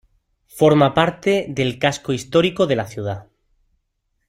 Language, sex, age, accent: Spanish, male, 30-39, España: Sur peninsular (Andalucia, Extremadura, Murcia)